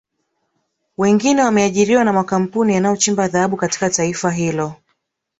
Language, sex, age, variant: Swahili, female, 19-29, Kiswahili Sanifu (EA)